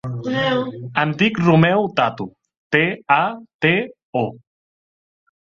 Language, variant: Catalan, Central